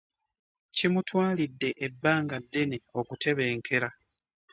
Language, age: Ganda, 19-29